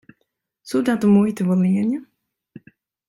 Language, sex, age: Western Frisian, female, 30-39